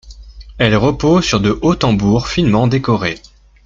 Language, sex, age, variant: French, male, 19-29, Français de métropole